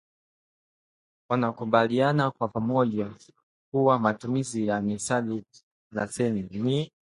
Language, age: Swahili, 19-29